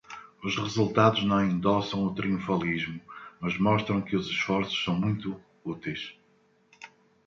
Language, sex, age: Portuguese, male, 50-59